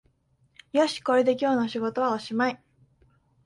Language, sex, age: Japanese, female, 19-29